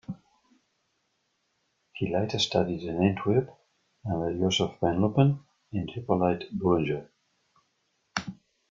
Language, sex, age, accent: English, male, 60-69, New Zealand English